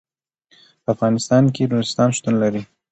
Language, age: Pashto, 19-29